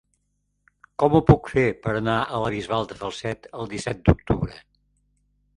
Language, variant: Catalan, Central